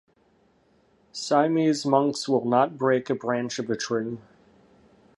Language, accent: English, United States English